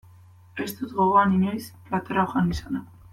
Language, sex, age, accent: Basque, female, 19-29, Mendebalekoa (Araba, Bizkaia, Gipuzkoako mendebaleko herri batzuk)